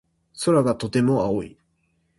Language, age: Japanese, 19-29